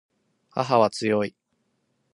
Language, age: Japanese, 19-29